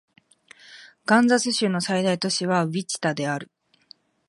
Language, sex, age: Japanese, female, 19-29